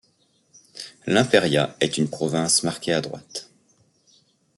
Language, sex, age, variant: French, male, 40-49, Français de métropole